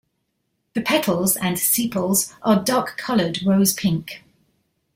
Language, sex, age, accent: English, female, 40-49, England English